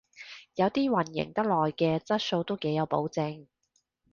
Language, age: Cantonese, 30-39